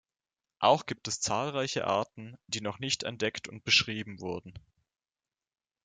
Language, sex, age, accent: German, male, under 19, Deutschland Deutsch